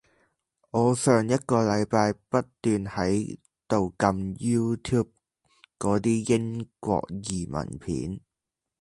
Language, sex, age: Cantonese, male, under 19